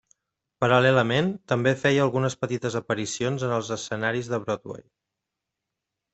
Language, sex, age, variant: Catalan, male, 30-39, Central